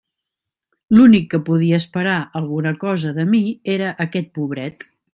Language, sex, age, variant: Catalan, female, 19-29, Central